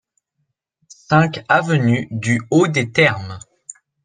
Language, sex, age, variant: French, male, under 19, Français de métropole